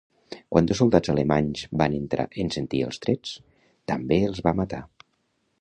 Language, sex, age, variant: Catalan, male, 60-69, Nord-Occidental